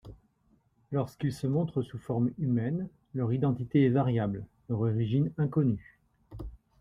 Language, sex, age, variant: French, male, 40-49, Français de métropole